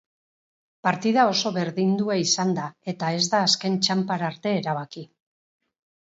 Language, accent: Basque, Erdialdekoa edo Nafarra (Gipuzkoa, Nafarroa)